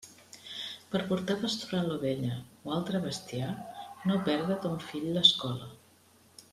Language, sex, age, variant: Catalan, female, 50-59, Central